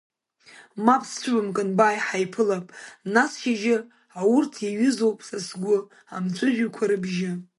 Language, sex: Abkhazian, female